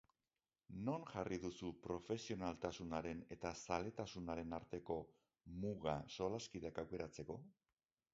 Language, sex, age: Basque, male, 50-59